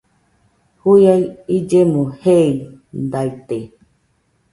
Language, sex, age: Nüpode Huitoto, female, 40-49